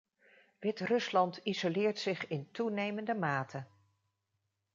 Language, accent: Dutch, Nederlands Nederlands